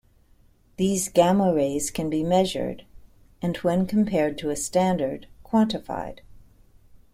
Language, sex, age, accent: English, female, 60-69, United States English